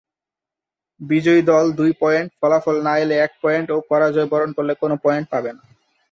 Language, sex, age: Bengali, male, 19-29